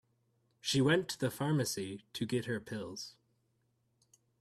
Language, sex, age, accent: English, male, 19-29, United States English